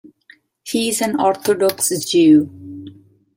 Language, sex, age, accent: English, female, 30-39, India and South Asia (India, Pakistan, Sri Lanka)